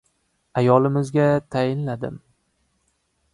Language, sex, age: Uzbek, male, 19-29